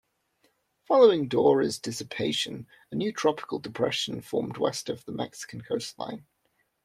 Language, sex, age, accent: English, male, 19-29, England English